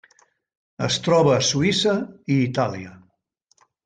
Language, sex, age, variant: Catalan, male, 70-79, Central